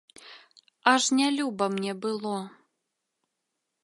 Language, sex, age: Belarusian, female, 19-29